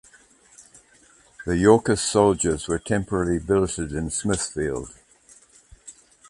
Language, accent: English, New Zealand English